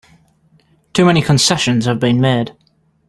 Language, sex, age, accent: English, male, 19-29, England English